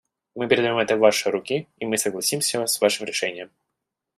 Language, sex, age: Russian, male, 19-29